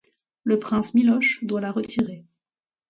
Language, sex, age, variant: French, female, 30-39, Français de métropole